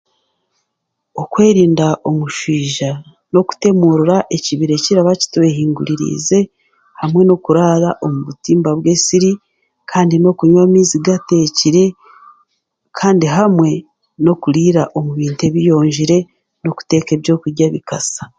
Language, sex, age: Chiga, female, 40-49